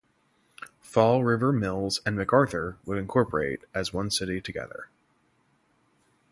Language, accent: English, United States English